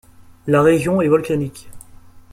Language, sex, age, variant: French, male, 19-29, Français de métropole